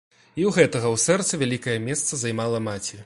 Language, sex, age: Belarusian, male, 19-29